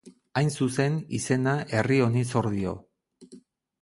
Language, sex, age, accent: Basque, male, 40-49, Erdialdekoa edo Nafarra (Gipuzkoa, Nafarroa)